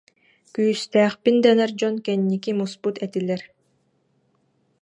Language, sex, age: Yakut, female, 19-29